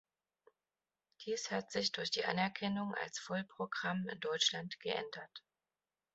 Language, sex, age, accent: German, female, 30-39, Deutschland Deutsch